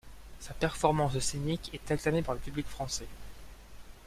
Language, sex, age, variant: French, male, 19-29, Français de métropole